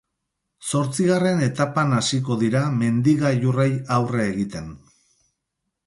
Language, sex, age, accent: Basque, male, 40-49, Mendebalekoa (Araba, Bizkaia, Gipuzkoako mendebaleko herri batzuk)